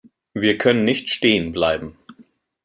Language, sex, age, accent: German, male, 30-39, Deutschland Deutsch